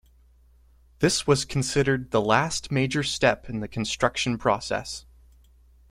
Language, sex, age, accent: English, male, 19-29, United States English